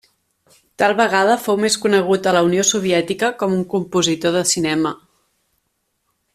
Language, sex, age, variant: Catalan, female, 40-49, Central